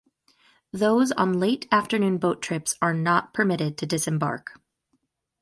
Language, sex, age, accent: English, female, 30-39, United States English